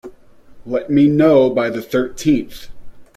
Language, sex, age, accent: English, male, 40-49, United States English